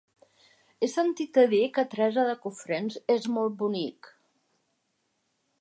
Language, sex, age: Catalan, female, 60-69